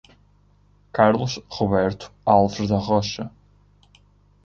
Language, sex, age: Portuguese, male, 19-29